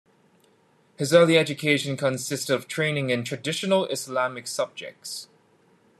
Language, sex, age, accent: English, male, 30-39, Hong Kong English